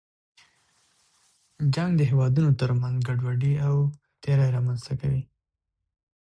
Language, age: Pashto, 19-29